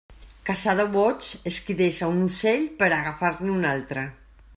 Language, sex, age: Catalan, female, 40-49